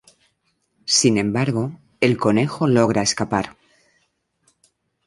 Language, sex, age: Spanish, female, 50-59